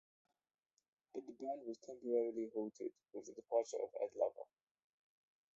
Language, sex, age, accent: English, male, 19-29, England English